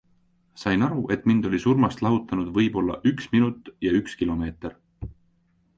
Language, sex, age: Estonian, male, 19-29